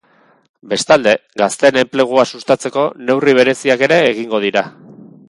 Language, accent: Basque, Erdialdekoa edo Nafarra (Gipuzkoa, Nafarroa)